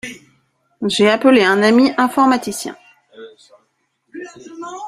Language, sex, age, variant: French, female, 40-49, Français de métropole